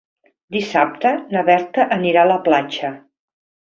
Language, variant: Catalan, Central